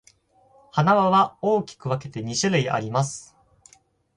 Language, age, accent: Japanese, 19-29, 標準語